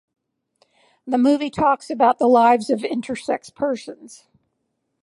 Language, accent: English, United States English